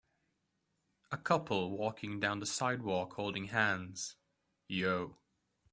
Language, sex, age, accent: English, male, 19-29, England English